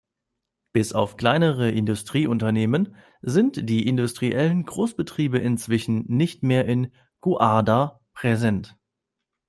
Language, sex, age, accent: German, male, 19-29, Deutschland Deutsch